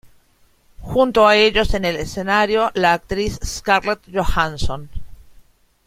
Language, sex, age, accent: Spanish, female, 50-59, Rioplatense: Argentina, Uruguay, este de Bolivia, Paraguay